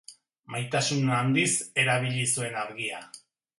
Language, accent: Basque, Erdialdekoa edo Nafarra (Gipuzkoa, Nafarroa)